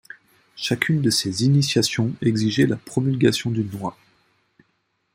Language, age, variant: French, 30-39, Français de métropole